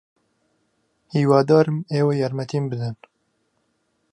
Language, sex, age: Central Kurdish, male, 19-29